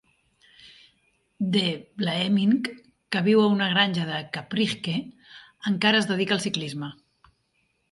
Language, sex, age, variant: Catalan, female, 40-49, Central